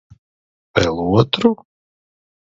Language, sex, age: Latvian, male, 30-39